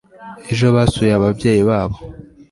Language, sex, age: Kinyarwanda, male, 19-29